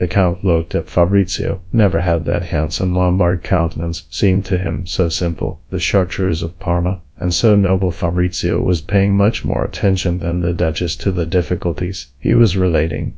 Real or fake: fake